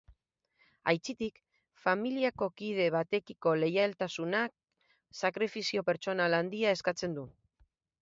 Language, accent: Basque, Mendebalekoa (Araba, Bizkaia, Gipuzkoako mendebaleko herri batzuk)